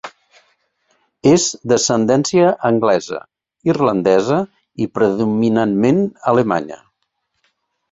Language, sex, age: Catalan, male, 60-69